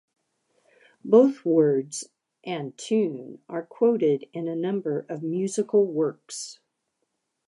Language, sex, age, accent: English, female, 50-59, United States English